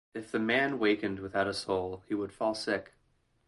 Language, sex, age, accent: English, male, 30-39, United States English